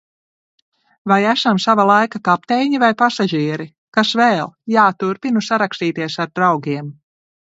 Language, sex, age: Latvian, female, 30-39